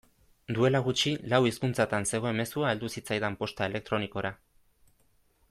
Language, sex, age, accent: Basque, male, 19-29, Erdialdekoa edo Nafarra (Gipuzkoa, Nafarroa)